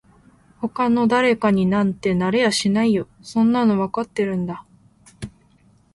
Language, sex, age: Japanese, female, 19-29